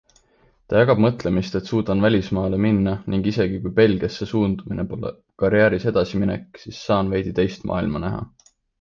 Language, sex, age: Estonian, male, 19-29